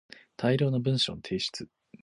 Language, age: Japanese, 19-29